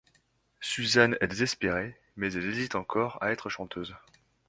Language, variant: French, Français de métropole